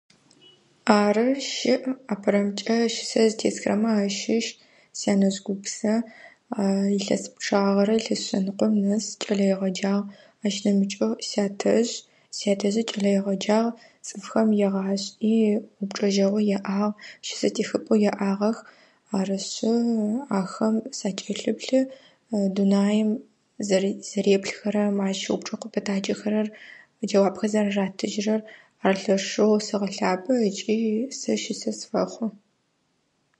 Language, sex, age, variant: Adyghe, female, 19-29, Адыгабзэ (Кирил, пстэумэ зэдыряе)